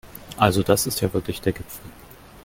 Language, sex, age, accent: German, male, 40-49, Deutschland Deutsch